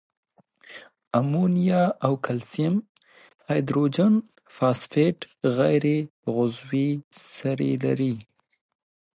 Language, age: Pashto, 19-29